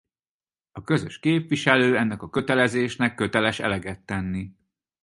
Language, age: Hungarian, 40-49